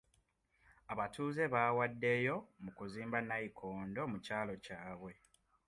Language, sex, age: Ganda, male, 19-29